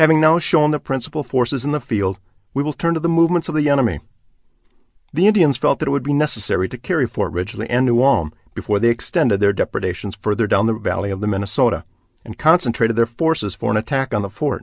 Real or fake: real